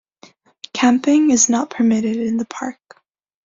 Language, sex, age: English, female, under 19